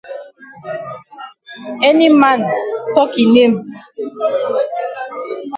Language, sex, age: Cameroon Pidgin, female, 40-49